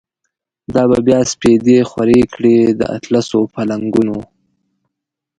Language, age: Pashto, 19-29